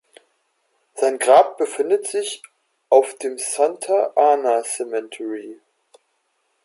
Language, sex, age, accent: German, male, 19-29, Deutschland Deutsch